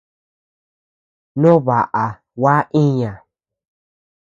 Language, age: Tepeuxila Cuicatec, under 19